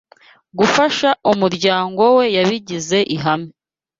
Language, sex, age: Kinyarwanda, female, 19-29